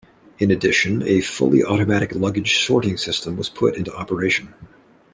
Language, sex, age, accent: English, male, 30-39, United States English